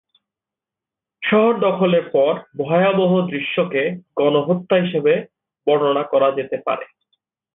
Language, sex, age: Bengali, male, 19-29